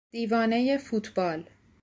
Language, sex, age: Persian, female, 19-29